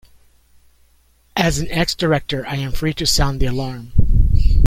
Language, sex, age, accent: English, male, 60-69, United States English